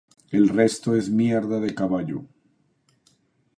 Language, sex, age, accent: Spanish, male, 50-59, Andino-Pacífico: Colombia, Perú, Ecuador, oeste de Bolivia y Venezuela andina